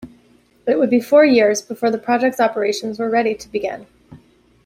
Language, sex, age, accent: English, female, 30-39, United States English